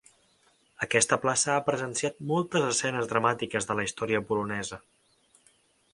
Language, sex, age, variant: Catalan, male, 19-29, Central